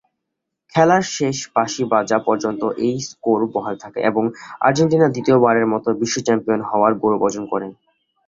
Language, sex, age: Bengali, male, under 19